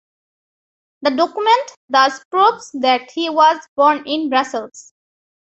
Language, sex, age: English, female, under 19